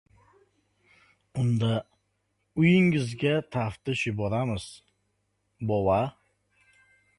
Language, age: Uzbek, 30-39